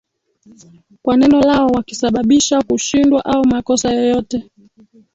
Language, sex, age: Swahili, female, 19-29